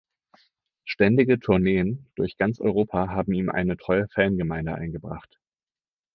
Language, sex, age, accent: German, male, 19-29, Deutschland Deutsch